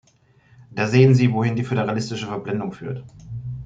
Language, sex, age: German, male, 30-39